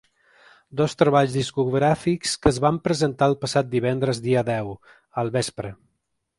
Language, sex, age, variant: Catalan, male, 30-39, Central